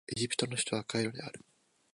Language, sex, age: Japanese, male, under 19